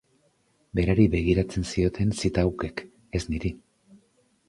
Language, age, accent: Basque, 50-59, Mendebalekoa (Araba, Bizkaia, Gipuzkoako mendebaleko herri batzuk)